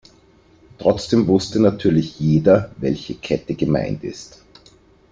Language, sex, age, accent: German, male, 40-49, Österreichisches Deutsch